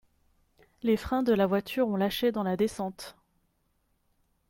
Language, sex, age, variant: French, female, 19-29, Français de métropole